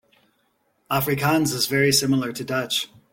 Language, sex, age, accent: English, male, 30-39, United States English